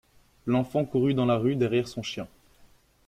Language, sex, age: French, male, 19-29